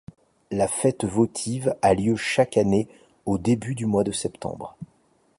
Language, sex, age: French, male, 40-49